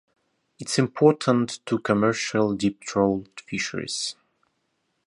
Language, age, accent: English, 19-29, Russian